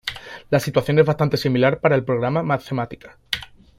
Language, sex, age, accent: Spanish, male, 19-29, España: Sur peninsular (Andalucia, Extremadura, Murcia)